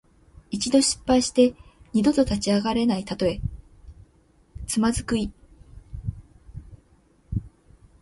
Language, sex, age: Japanese, female, 19-29